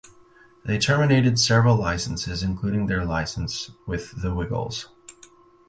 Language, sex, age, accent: English, male, 30-39, United States English